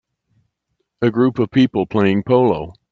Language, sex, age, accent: English, male, 70-79, United States English